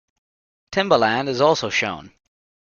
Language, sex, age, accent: English, male, under 19, United States English